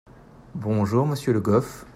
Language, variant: French, Français de métropole